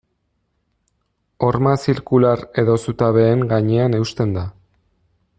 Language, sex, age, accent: Basque, male, 30-39, Erdialdekoa edo Nafarra (Gipuzkoa, Nafarroa)